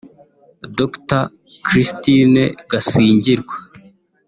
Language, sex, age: Kinyarwanda, male, 19-29